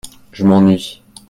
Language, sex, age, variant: French, male, 19-29, Français de métropole